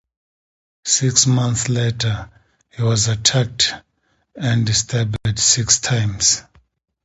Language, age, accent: English, 40-49, Southern African (South Africa, Zimbabwe, Namibia)